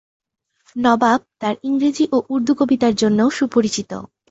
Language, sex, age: Bengali, female, under 19